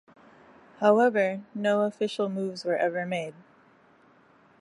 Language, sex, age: English, female, 40-49